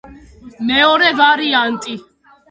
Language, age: Georgian, under 19